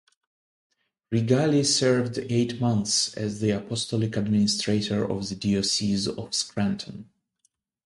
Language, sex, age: English, male, 30-39